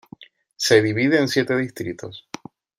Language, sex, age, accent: Spanish, male, 30-39, España: Islas Canarias